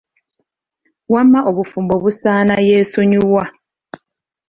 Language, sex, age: Ganda, female, 30-39